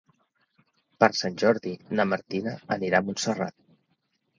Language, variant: Catalan, Central